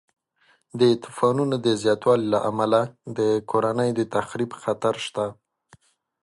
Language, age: Pashto, 19-29